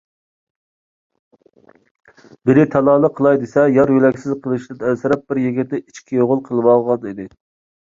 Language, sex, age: Uyghur, male, 19-29